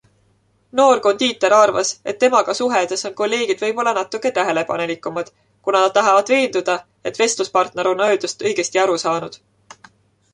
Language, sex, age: Estonian, female, 19-29